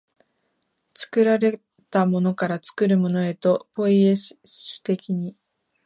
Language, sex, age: Japanese, female, 19-29